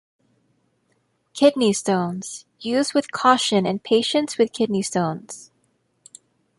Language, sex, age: English, female, 19-29